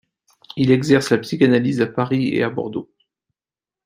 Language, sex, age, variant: French, male, 30-39, Français de métropole